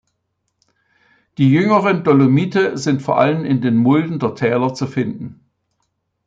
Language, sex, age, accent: German, male, 70-79, Deutschland Deutsch